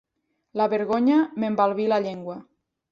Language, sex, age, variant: Catalan, female, 19-29, Nord-Occidental